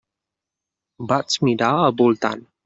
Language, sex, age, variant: Catalan, male, 19-29, Central